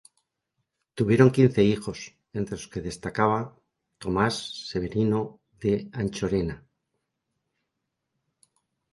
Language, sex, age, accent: Spanish, male, 60-69, España: Norte peninsular (Asturias, Castilla y León, Cantabria, País Vasco, Navarra, Aragón, La Rioja, Guadalajara, Cuenca)